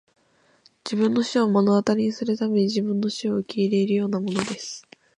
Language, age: Japanese, under 19